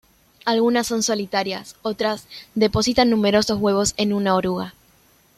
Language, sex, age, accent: Spanish, female, 19-29, Rioplatense: Argentina, Uruguay, este de Bolivia, Paraguay